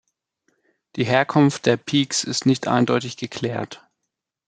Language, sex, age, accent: German, male, 19-29, Deutschland Deutsch